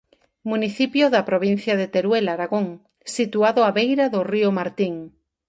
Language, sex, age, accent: Galician, female, 40-49, Normativo (estándar)